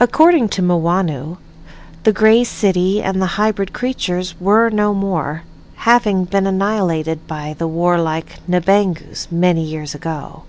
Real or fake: real